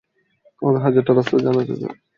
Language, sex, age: Bengali, male, 19-29